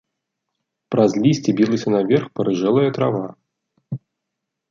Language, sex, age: Belarusian, male, 30-39